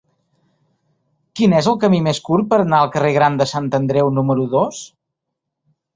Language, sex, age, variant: Catalan, male, 40-49, Central